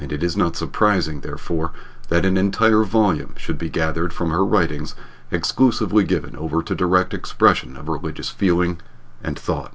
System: none